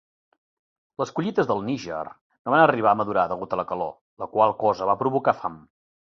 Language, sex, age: Catalan, male, 40-49